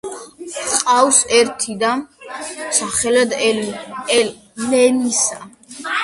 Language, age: Georgian, under 19